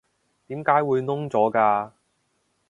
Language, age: Cantonese, 19-29